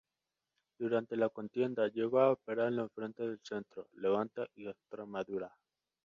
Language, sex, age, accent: Spanish, male, under 19, Andino-Pacífico: Colombia, Perú, Ecuador, oeste de Bolivia y Venezuela andina